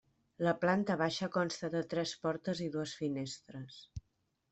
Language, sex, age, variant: Catalan, female, 50-59, Central